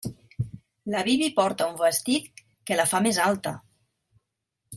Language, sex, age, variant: Catalan, female, 60-69, Central